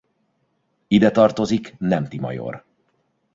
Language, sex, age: Hungarian, male, 40-49